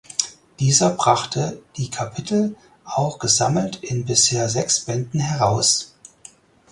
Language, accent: German, Deutschland Deutsch